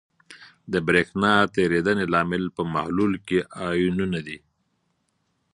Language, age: Pashto, 40-49